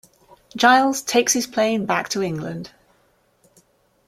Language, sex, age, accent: English, female, 30-39, England English